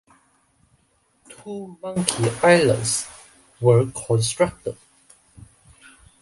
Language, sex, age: English, male, 19-29